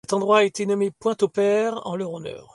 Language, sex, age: French, male, 40-49